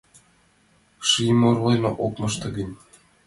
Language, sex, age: Mari, male, under 19